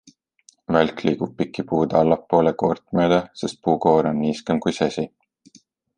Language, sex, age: Estonian, male, 19-29